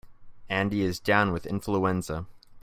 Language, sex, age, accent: English, male, 19-29, United States English